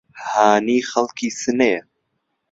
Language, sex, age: Central Kurdish, male, under 19